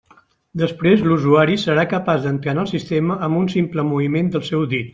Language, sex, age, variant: Catalan, male, 60-69, Central